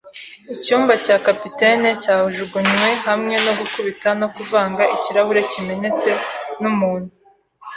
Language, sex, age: Kinyarwanda, female, 19-29